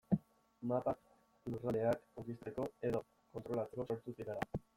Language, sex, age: Basque, male, 19-29